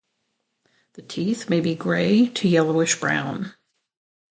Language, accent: English, United States English